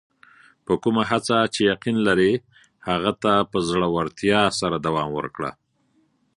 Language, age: Pashto, 40-49